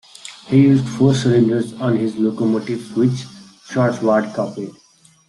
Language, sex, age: English, male, 19-29